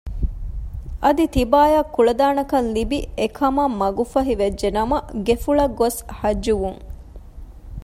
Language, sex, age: Divehi, female, 30-39